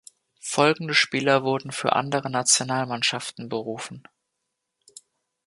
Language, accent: German, Deutschland Deutsch